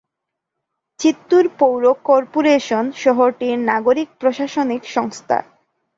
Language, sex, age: Bengali, female, 19-29